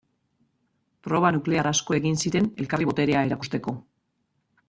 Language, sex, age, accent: Basque, female, 40-49, Mendebalekoa (Araba, Bizkaia, Gipuzkoako mendebaleko herri batzuk)